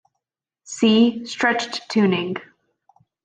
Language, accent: English, United States English